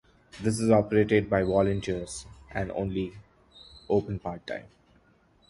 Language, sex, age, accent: English, male, 30-39, India and South Asia (India, Pakistan, Sri Lanka)